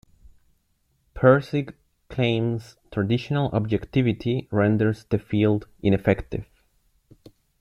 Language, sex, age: English, male, 19-29